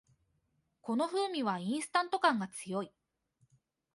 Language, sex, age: Japanese, female, 19-29